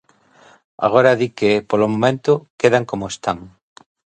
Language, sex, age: Galician, male, 40-49